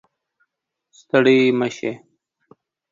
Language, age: Pashto, 30-39